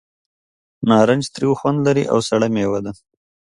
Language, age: Pashto, 30-39